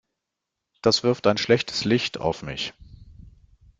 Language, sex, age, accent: German, male, 50-59, Deutschland Deutsch